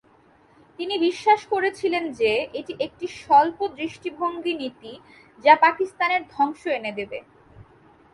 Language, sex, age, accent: Bengali, female, 19-29, শুদ্ধ বাংলা